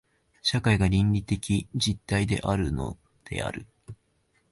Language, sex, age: Japanese, male, 19-29